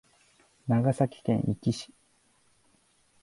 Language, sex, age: Japanese, male, 19-29